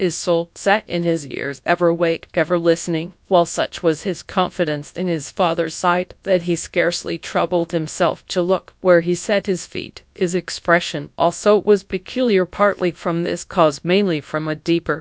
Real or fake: fake